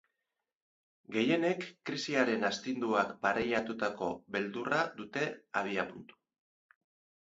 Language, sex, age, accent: Basque, male, 50-59, Erdialdekoa edo Nafarra (Gipuzkoa, Nafarroa)